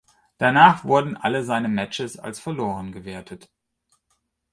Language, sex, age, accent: German, male, 50-59, Deutschland Deutsch